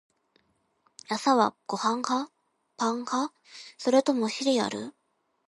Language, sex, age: Japanese, female, 19-29